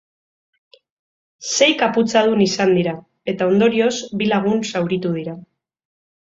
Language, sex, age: Basque, female, 30-39